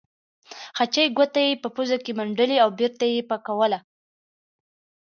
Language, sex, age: Pashto, female, 19-29